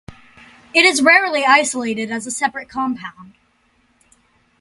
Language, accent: English, United States English